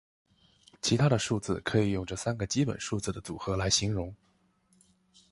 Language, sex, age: Chinese, male, 19-29